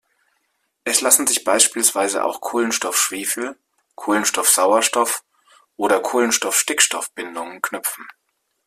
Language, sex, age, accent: German, male, 30-39, Deutschland Deutsch